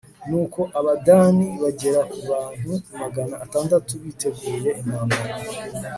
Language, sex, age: Kinyarwanda, female, 30-39